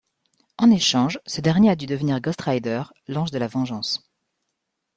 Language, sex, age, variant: French, female, 40-49, Français de métropole